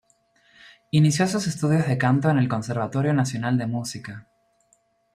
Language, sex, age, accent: Spanish, male, 19-29, Rioplatense: Argentina, Uruguay, este de Bolivia, Paraguay